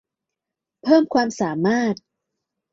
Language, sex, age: Thai, female, 30-39